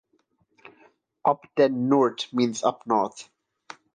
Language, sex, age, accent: English, male, 19-29, India and South Asia (India, Pakistan, Sri Lanka)